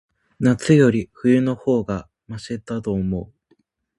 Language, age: Japanese, 19-29